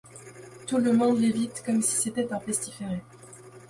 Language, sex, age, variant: French, female, 19-29, Français de métropole